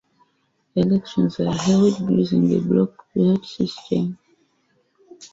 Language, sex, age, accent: English, female, 30-39, England English